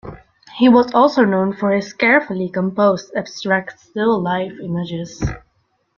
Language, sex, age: English, female, under 19